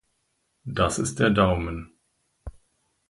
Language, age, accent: German, 50-59, Deutschland Deutsch